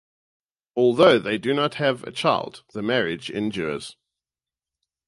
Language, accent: English, Southern African (South Africa, Zimbabwe, Namibia)